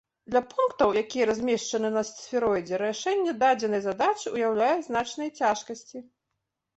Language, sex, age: Belarusian, female, 40-49